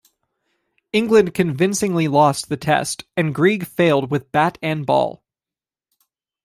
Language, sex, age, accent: English, male, 19-29, United States English